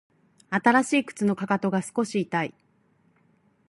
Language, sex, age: Japanese, female, 40-49